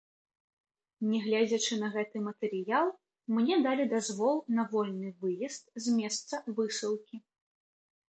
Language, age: Belarusian, 19-29